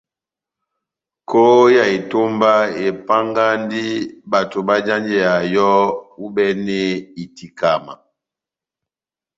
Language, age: Batanga, 60-69